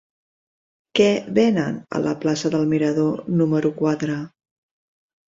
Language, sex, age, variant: Catalan, female, 40-49, Central